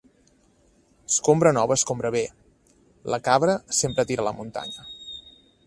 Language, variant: Catalan, Nord-Occidental